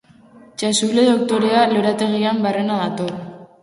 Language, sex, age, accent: Basque, female, under 19, Mendebalekoa (Araba, Bizkaia, Gipuzkoako mendebaleko herri batzuk)